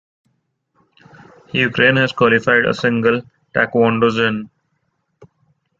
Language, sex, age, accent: English, male, 19-29, India and South Asia (India, Pakistan, Sri Lanka)